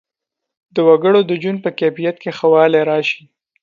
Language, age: Pashto, 30-39